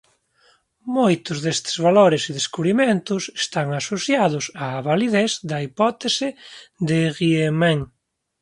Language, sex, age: Galician, male, 40-49